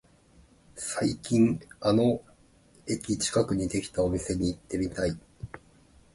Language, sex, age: Japanese, male, 30-39